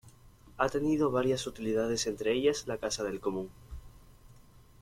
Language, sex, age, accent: Spanish, male, 19-29, España: Sur peninsular (Andalucia, Extremadura, Murcia)